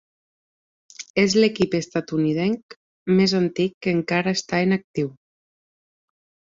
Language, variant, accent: Catalan, Septentrional, Ebrenc; occidental